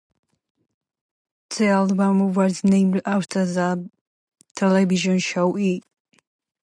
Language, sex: English, female